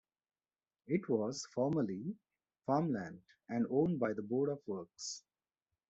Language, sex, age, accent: English, male, 40-49, India and South Asia (India, Pakistan, Sri Lanka)